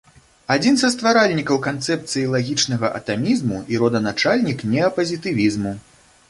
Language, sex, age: Belarusian, male, 30-39